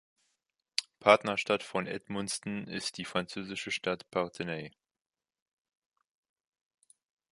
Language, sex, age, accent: German, male, 19-29, Deutschland Deutsch